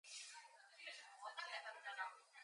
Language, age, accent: English, 19-29, United States English